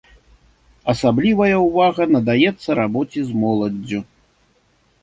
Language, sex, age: Belarusian, male, 50-59